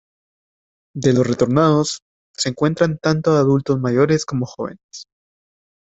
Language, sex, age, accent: Spanish, male, 19-29, América central